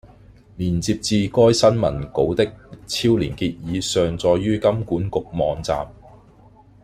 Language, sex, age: Cantonese, male, 40-49